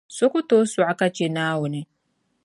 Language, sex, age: Dagbani, female, 19-29